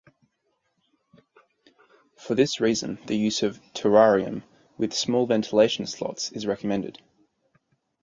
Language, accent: English, Australian English